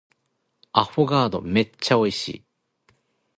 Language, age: Japanese, 40-49